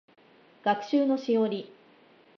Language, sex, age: Japanese, female, 30-39